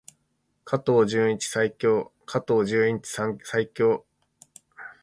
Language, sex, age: Japanese, male, 30-39